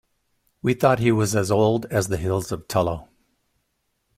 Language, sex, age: English, male, 60-69